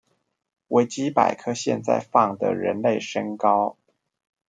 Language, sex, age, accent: Chinese, male, 40-49, 出生地：臺中市